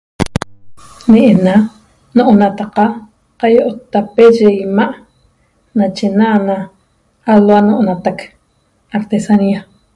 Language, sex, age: Toba, female, 40-49